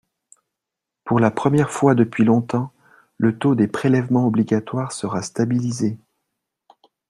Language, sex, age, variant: French, male, 40-49, Français de métropole